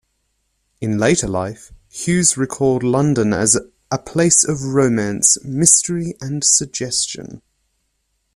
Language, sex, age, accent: English, male, 19-29, Australian English